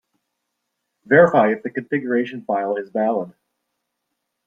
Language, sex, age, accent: English, male, 40-49, United States English